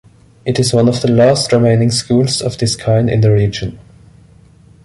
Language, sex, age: English, male, 30-39